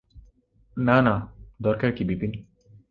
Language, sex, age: Bengali, male, 19-29